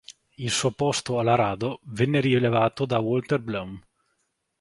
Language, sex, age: Italian, male, 19-29